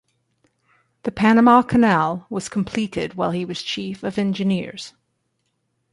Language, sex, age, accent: English, female, 50-59, United States English